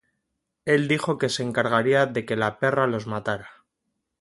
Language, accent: Spanish, España: Norte peninsular (Asturias, Castilla y León, Cantabria, País Vasco, Navarra, Aragón, La Rioja, Guadalajara, Cuenca)